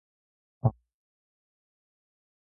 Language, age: Japanese, 19-29